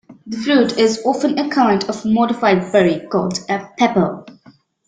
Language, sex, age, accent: English, female, under 19, United States English